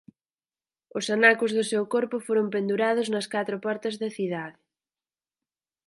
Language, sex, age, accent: Galician, female, 19-29, Central (sen gheada)